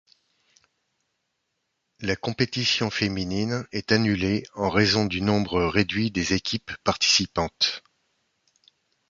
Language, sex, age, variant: French, male, 60-69, Français de métropole